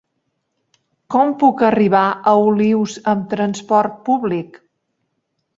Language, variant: Catalan, Central